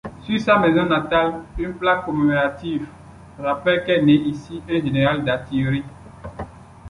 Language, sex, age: French, male, 19-29